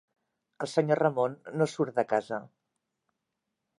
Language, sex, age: Catalan, female, 60-69